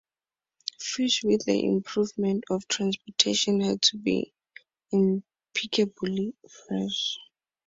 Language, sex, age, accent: English, female, 19-29, Southern African (South Africa, Zimbabwe, Namibia)